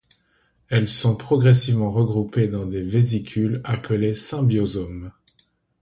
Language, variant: French, Français d'Europe